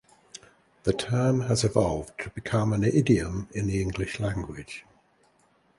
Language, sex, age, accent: English, male, 60-69, England English